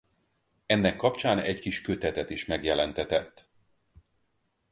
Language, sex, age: Hungarian, male, 40-49